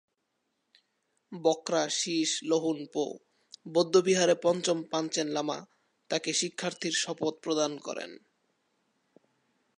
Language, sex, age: Bengali, male, 19-29